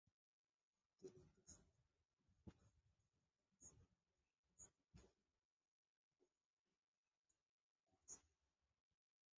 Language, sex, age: Bengali, male, 19-29